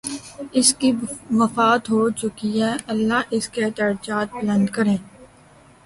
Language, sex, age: Urdu, female, 19-29